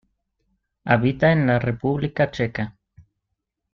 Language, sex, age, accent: Spanish, male, 19-29, México